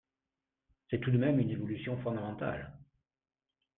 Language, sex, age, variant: French, male, 50-59, Français de métropole